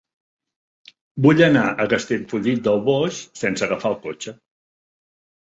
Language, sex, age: Catalan, male, 50-59